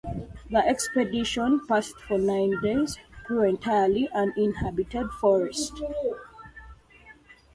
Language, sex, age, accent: English, female, 19-29, England English